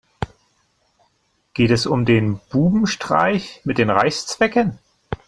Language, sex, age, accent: German, male, 30-39, Deutschland Deutsch